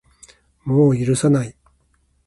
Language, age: Japanese, 50-59